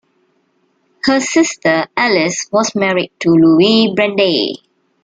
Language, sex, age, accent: English, female, 30-39, Malaysian English